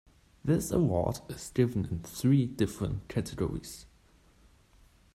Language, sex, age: English, male, under 19